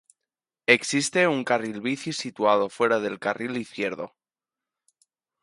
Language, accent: Spanish, España: Centro-Sur peninsular (Madrid, Toledo, Castilla-La Mancha)